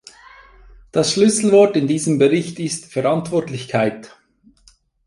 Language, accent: German, Schweizerdeutsch